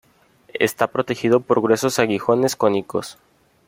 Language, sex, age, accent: Spanish, male, 19-29, México